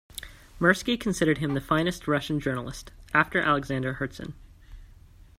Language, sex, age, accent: English, male, 19-29, United States English